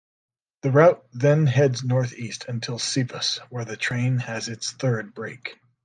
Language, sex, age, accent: English, male, 50-59, United States English